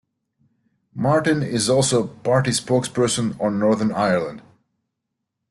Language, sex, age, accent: English, male, 30-39, United States English